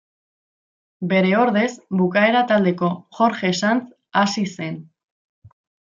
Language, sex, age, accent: Basque, female, 19-29, Mendebalekoa (Araba, Bizkaia, Gipuzkoako mendebaleko herri batzuk)